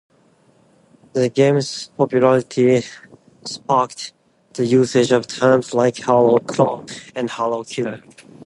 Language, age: English, 19-29